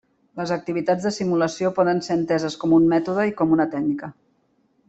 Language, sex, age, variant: Catalan, female, 50-59, Central